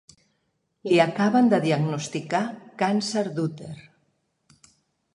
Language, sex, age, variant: Catalan, female, 50-59, Central